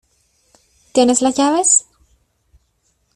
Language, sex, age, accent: Spanish, female, 19-29, Chileno: Chile, Cuyo